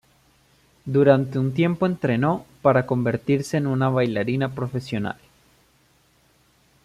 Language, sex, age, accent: Spanish, male, 19-29, Andino-Pacífico: Colombia, Perú, Ecuador, oeste de Bolivia y Venezuela andina